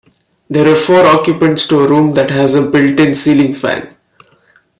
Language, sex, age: English, male, 19-29